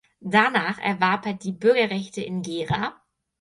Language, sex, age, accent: German, female, 19-29, Deutschland Deutsch